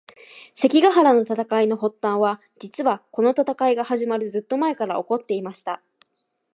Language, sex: Japanese, female